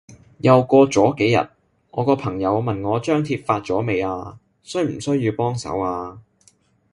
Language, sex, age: Cantonese, male, 19-29